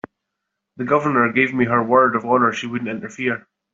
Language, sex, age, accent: English, male, 30-39, Scottish English